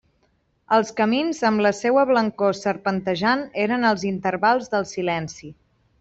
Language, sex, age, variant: Catalan, female, 19-29, Central